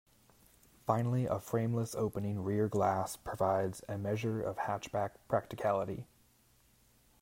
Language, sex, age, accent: English, male, 19-29, United States English